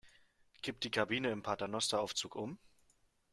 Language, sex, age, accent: German, male, 19-29, Deutschland Deutsch